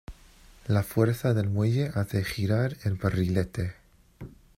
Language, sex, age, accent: Spanish, male, 19-29, España: Centro-Sur peninsular (Madrid, Toledo, Castilla-La Mancha)